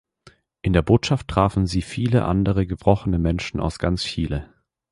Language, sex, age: German, male, 19-29